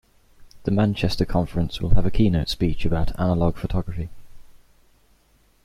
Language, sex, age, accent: English, male, 19-29, England English